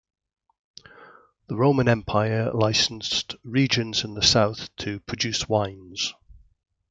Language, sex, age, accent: English, male, 60-69, England English